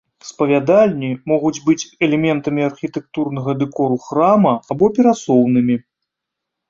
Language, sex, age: Belarusian, male, 40-49